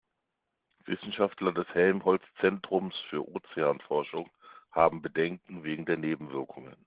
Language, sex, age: German, male, 40-49